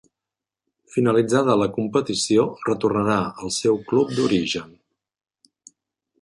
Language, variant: Catalan, Central